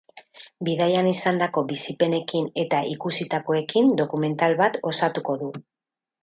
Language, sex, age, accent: Basque, female, 50-59, Mendebalekoa (Araba, Bizkaia, Gipuzkoako mendebaleko herri batzuk)